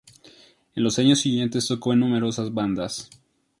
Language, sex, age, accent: Spanish, male, 19-29, México